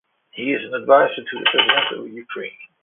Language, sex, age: English, male, 50-59